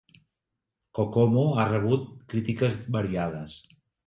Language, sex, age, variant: Catalan, male, 50-59, Central